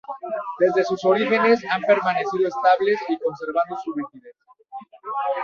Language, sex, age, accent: Spanish, male, 40-49, México